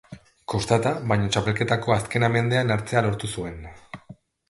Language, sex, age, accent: Basque, male, 30-39, Mendebalekoa (Araba, Bizkaia, Gipuzkoako mendebaleko herri batzuk)